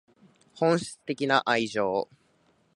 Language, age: Japanese, under 19